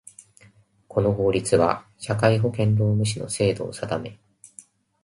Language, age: Japanese, 19-29